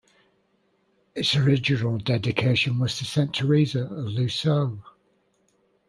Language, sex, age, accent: English, male, 50-59, England English